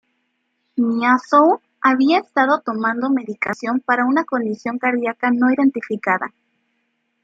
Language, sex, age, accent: Spanish, female, under 19, México